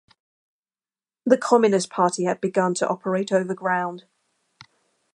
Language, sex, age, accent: English, female, 19-29, England English